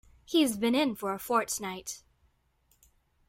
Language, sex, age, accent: English, female, under 19, United States English